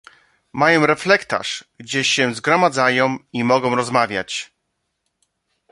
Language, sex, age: Polish, male, 40-49